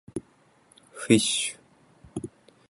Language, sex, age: Japanese, male, 19-29